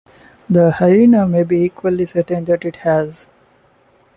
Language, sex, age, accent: English, male, 19-29, India and South Asia (India, Pakistan, Sri Lanka)